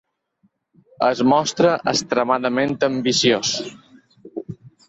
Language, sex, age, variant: Catalan, male, 30-39, Balear